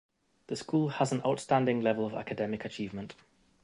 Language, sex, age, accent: English, male, 19-29, Scottish English